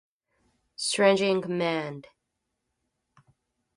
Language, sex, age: English, female, 19-29